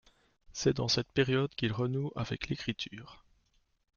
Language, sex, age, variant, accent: French, male, 19-29, Français d'Europe, Français de Belgique